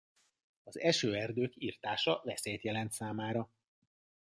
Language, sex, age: Hungarian, male, 40-49